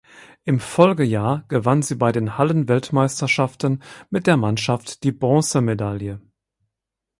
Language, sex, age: German, male, 50-59